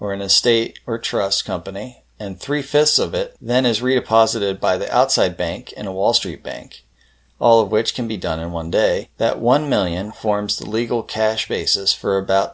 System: none